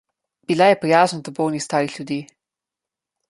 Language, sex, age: Slovenian, female, under 19